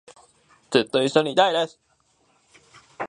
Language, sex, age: Japanese, male, 19-29